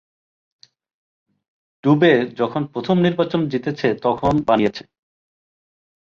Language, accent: Bengali, প্রমিত